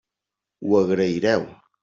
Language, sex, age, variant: Catalan, male, 19-29, Central